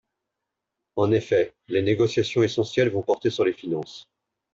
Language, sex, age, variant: French, male, 40-49, Français de métropole